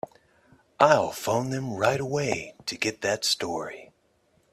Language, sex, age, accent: English, male, 19-29, United States English